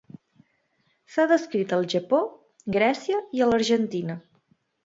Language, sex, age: Catalan, female, 19-29